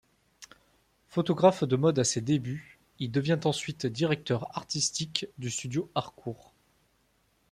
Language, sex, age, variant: French, male, 30-39, Français de métropole